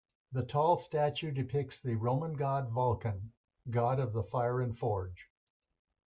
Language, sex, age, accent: English, male, 80-89, United States English